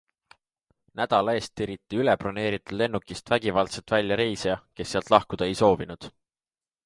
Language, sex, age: Estonian, male, 19-29